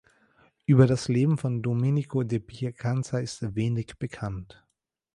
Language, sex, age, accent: German, male, 30-39, Deutschland Deutsch